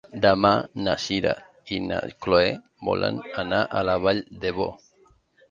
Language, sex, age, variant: Catalan, male, 40-49, Central